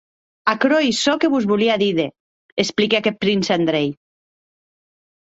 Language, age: Occitan, 50-59